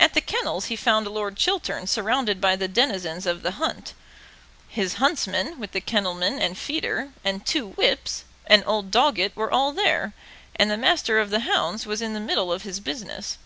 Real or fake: real